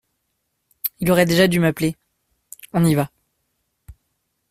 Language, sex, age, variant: French, male, 19-29, Français de métropole